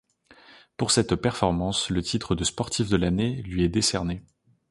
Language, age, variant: French, 19-29, Français de métropole